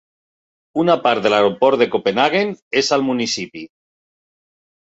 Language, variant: Catalan, Central